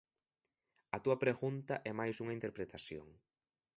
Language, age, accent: Galician, 19-29, Atlántico (seseo e gheada)